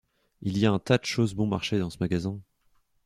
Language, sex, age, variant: French, male, 19-29, Français de métropole